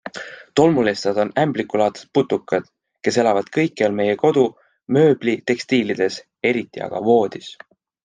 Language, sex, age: Estonian, male, 19-29